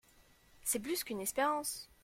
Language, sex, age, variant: French, female, under 19, Français de métropole